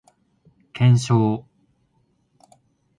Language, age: Japanese, 19-29